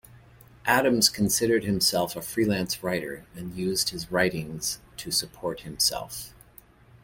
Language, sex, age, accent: English, male, 50-59, Canadian English